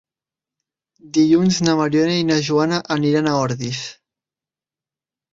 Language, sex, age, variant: Catalan, male, 19-29, Central